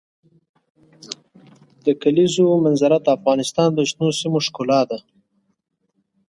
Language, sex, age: Pashto, male, 30-39